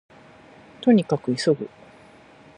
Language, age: Japanese, 60-69